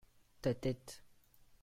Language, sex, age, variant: French, male, under 19, Français de métropole